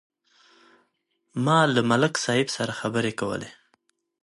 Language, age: Pashto, 30-39